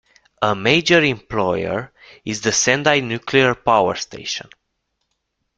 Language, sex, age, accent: English, male, 19-29, United States English